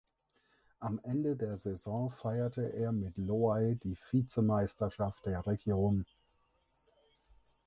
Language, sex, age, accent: German, male, 30-39, Deutschland Deutsch